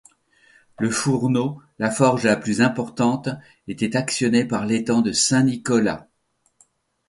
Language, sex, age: French, male, 60-69